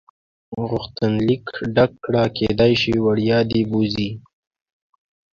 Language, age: Pashto, 19-29